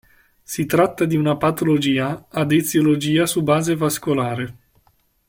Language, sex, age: Italian, male, 19-29